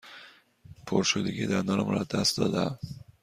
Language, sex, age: Persian, male, 30-39